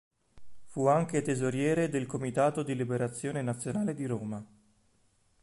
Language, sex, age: Italian, male, 19-29